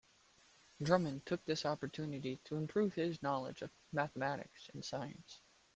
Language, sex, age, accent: English, male, 19-29, United States English